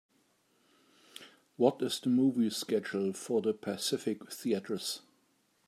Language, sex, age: English, male, 50-59